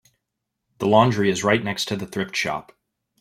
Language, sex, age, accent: English, male, 30-39, United States English